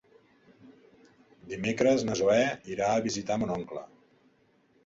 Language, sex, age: Catalan, male, 50-59